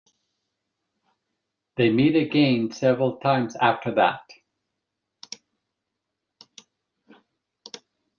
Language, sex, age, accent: English, male, 50-59, United States English